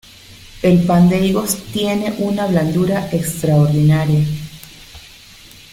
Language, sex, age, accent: Spanish, female, 40-49, Caribe: Cuba, Venezuela, Puerto Rico, República Dominicana, Panamá, Colombia caribeña, México caribeño, Costa del golfo de México